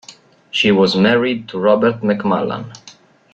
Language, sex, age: English, male, 19-29